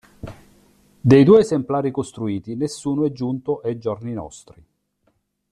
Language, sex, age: Italian, male, 50-59